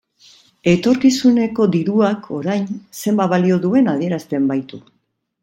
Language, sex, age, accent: Basque, female, 50-59, Erdialdekoa edo Nafarra (Gipuzkoa, Nafarroa)